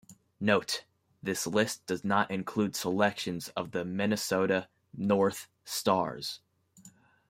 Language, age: English, 19-29